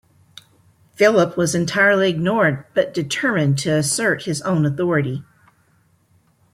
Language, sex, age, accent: English, female, 60-69, United States English